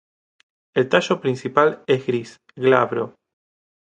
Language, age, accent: Spanish, 30-39, Rioplatense: Argentina, Uruguay, este de Bolivia, Paraguay